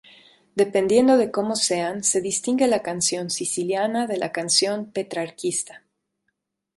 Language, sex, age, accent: Spanish, female, 40-49, México; Andino-Pacífico: Colombia, Perú, Ecuador, oeste de Bolivia y Venezuela andina